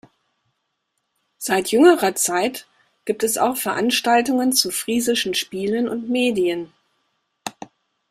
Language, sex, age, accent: German, female, 40-49, Deutschland Deutsch